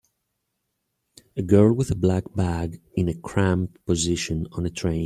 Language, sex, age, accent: English, male, 40-49, United States English